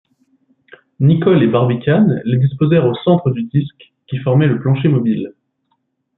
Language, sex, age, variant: French, male, 19-29, Français de métropole